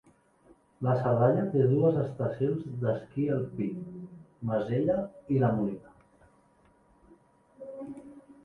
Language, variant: Catalan, Central